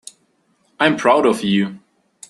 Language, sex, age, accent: English, male, 19-29, United States English